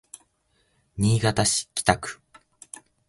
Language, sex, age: Japanese, male, under 19